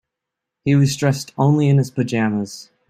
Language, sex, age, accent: English, male, 19-29, United States English